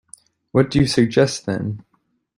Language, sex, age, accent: English, male, 30-39, United States English